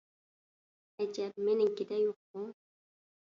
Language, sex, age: Uyghur, female, 19-29